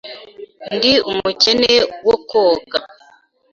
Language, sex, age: Kinyarwanda, female, 19-29